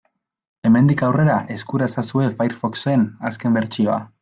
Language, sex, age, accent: Basque, male, 19-29, Mendebalekoa (Araba, Bizkaia, Gipuzkoako mendebaleko herri batzuk)